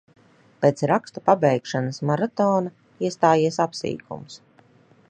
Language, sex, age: Latvian, female, 40-49